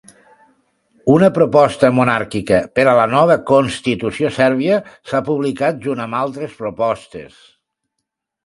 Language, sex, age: Catalan, male, 60-69